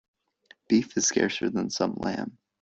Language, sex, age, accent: English, male, under 19, United States English